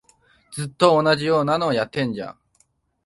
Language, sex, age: Japanese, male, 19-29